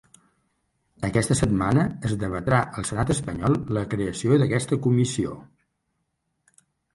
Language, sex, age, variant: Catalan, male, 60-69, Central